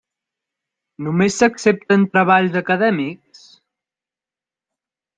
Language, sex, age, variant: Catalan, male, 19-29, Central